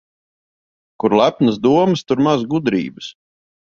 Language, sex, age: Latvian, male, 40-49